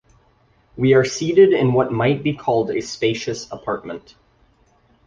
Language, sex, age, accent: English, male, 19-29, United States English